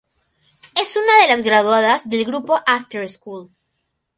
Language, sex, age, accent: Spanish, female, under 19, Andino-Pacífico: Colombia, Perú, Ecuador, oeste de Bolivia y Venezuela andina